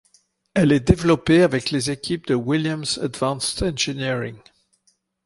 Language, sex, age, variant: French, male, 60-69, Français de métropole